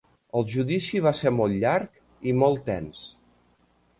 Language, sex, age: Catalan, male, 50-59